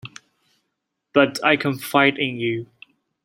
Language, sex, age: English, male, 19-29